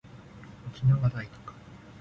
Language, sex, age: Japanese, male, 19-29